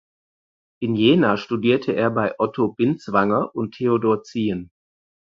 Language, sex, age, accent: German, male, 50-59, Deutschland Deutsch